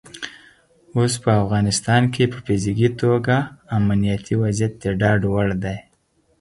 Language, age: Pashto, 30-39